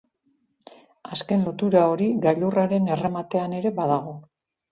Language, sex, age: Basque, female, 40-49